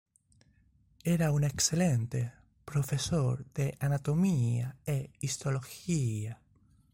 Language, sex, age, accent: Spanish, male, 19-29, España: Sur peninsular (Andalucia, Extremadura, Murcia)